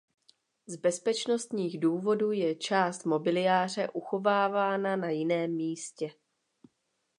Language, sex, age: Czech, female, 19-29